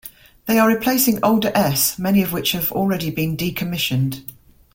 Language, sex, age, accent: English, female, 50-59, England English